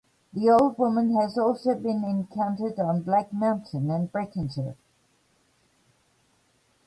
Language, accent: English, New Zealand English